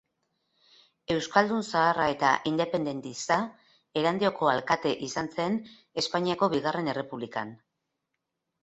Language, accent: Basque, Mendebalekoa (Araba, Bizkaia, Gipuzkoako mendebaleko herri batzuk)